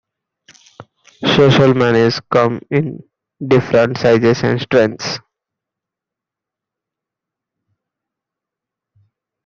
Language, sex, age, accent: English, male, 19-29, India and South Asia (India, Pakistan, Sri Lanka)